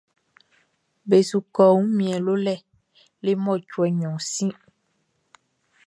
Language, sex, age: Baoulé, female, 19-29